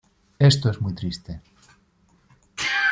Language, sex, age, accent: Spanish, male, 40-49, España: Norte peninsular (Asturias, Castilla y León, Cantabria, País Vasco, Navarra, Aragón, La Rioja, Guadalajara, Cuenca)